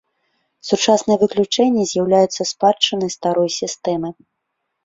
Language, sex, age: Belarusian, female, 30-39